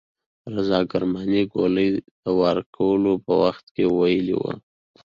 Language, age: Pashto, 19-29